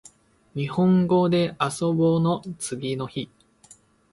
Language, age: Japanese, 30-39